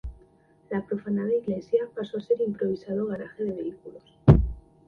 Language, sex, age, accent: Spanish, female, under 19, España: Norte peninsular (Asturias, Castilla y León, Cantabria, País Vasco, Navarra, Aragón, La Rioja, Guadalajara, Cuenca)